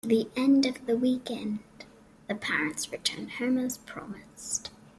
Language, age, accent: English, under 19, England English